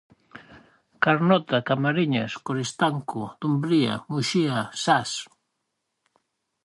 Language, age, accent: Galician, 40-49, Atlántico (seseo e gheada)